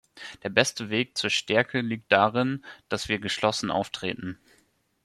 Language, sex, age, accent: German, male, 19-29, Deutschland Deutsch